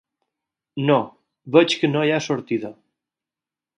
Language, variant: Catalan, Balear